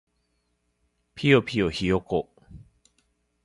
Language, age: Japanese, 40-49